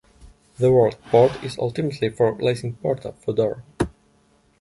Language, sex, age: English, male, 30-39